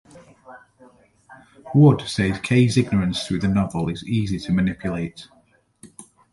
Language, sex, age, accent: English, male, 40-49, England English